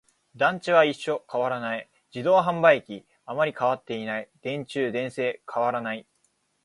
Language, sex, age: Japanese, male, 19-29